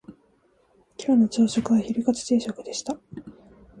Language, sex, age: Japanese, female, 19-29